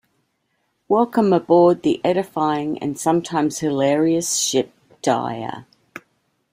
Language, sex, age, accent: English, female, 60-69, United States English